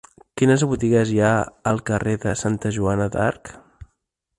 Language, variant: Catalan, Central